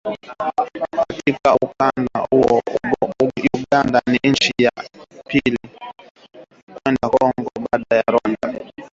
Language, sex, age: Swahili, male, 19-29